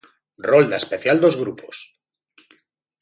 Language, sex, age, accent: Galician, male, 40-49, Normativo (estándar)